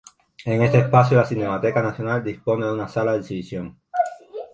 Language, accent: Spanish, Caribe: Cuba, Venezuela, Puerto Rico, República Dominicana, Panamá, Colombia caribeña, México caribeño, Costa del golfo de México